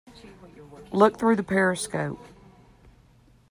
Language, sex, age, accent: English, female, 50-59, United States English